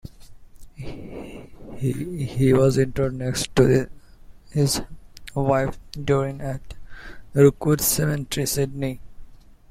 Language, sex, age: English, male, 19-29